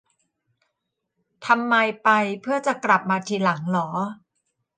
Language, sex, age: Thai, female, 40-49